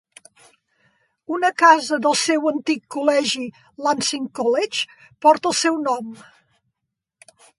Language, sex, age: Catalan, female, 60-69